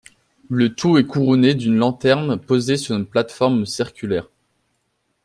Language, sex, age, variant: French, male, under 19, Français de métropole